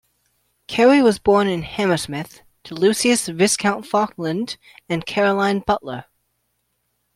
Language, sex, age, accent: English, male, 19-29, United States English